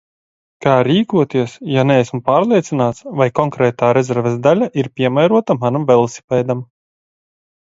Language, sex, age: Latvian, male, 40-49